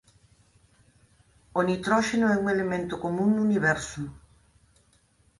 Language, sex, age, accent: Galician, female, 50-59, Central (sen gheada)